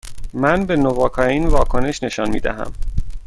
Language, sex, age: Persian, male, 30-39